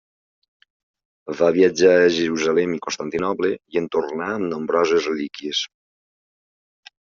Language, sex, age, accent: Catalan, male, 40-49, valencià